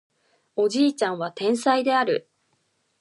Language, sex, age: Japanese, female, 19-29